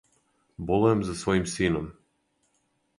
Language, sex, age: Serbian, male, 50-59